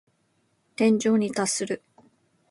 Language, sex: Japanese, female